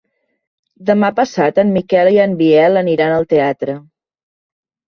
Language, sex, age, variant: Catalan, female, 50-59, Central